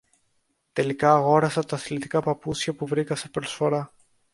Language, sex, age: Greek, male, under 19